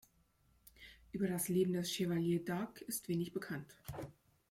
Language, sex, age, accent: German, female, 40-49, Deutschland Deutsch